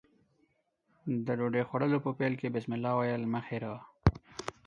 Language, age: Pashto, 19-29